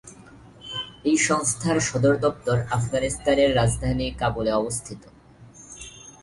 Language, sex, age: Bengali, male, 19-29